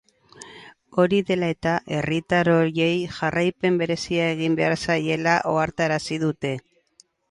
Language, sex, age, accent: Basque, female, 60-69, Erdialdekoa edo Nafarra (Gipuzkoa, Nafarroa)